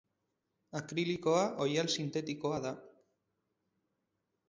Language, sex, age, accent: Basque, male, 30-39, Mendebalekoa (Araba, Bizkaia, Gipuzkoako mendebaleko herri batzuk)